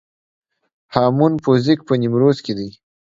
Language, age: Pashto, under 19